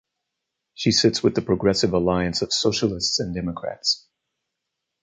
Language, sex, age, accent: English, male, 40-49, United States English